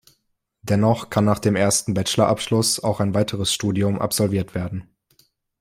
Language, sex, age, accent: German, male, 19-29, Deutschland Deutsch